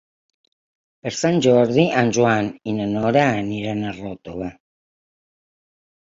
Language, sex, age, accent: Catalan, female, 70-79, aprenent (recent, des del castellà)